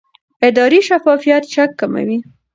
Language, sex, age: Pashto, female, under 19